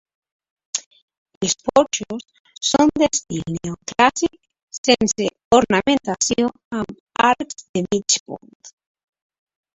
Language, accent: Catalan, valencià